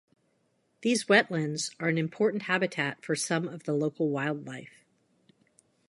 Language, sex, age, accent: English, female, 50-59, United States English